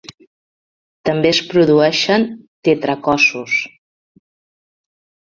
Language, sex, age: Catalan, female, 50-59